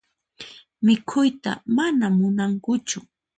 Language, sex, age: Puno Quechua, female, 30-39